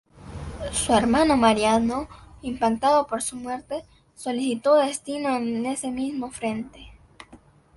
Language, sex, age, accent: Spanish, female, under 19, América central